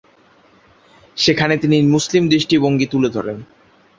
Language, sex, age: Bengali, male, under 19